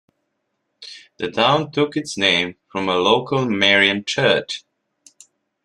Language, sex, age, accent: English, male, 30-39, England English